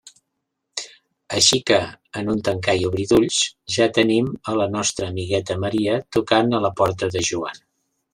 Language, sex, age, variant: Catalan, male, 60-69, Central